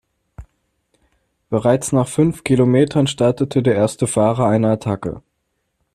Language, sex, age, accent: German, male, 19-29, Deutschland Deutsch